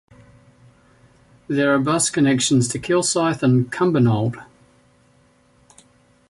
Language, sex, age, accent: English, male, 40-49, Australian English